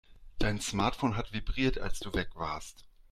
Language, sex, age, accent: German, male, 40-49, Deutschland Deutsch